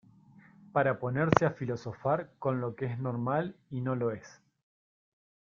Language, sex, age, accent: Spanish, male, 30-39, Rioplatense: Argentina, Uruguay, este de Bolivia, Paraguay